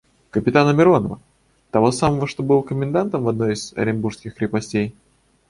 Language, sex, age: Russian, male, 19-29